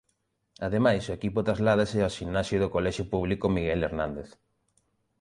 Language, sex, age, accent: Galician, male, 30-39, Normativo (estándar)